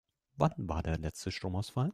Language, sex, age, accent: German, male, 19-29, Deutschland Deutsch